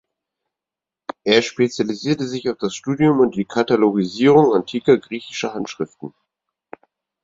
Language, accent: German, Deutschland Deutsch